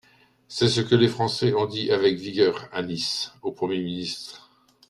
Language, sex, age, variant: French, male, 60-69, Français de métropole